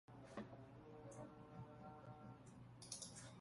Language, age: Divehi, 19-29